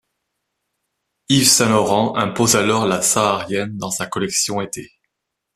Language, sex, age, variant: French, male, 19-29, Français de métropole